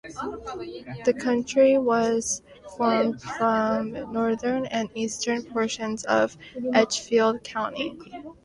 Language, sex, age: English, female, 19-29